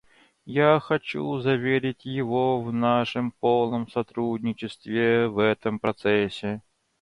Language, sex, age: Russian, male, 30-39